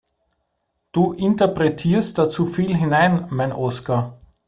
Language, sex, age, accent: German, male, 30-39, Österreichisches Deutsch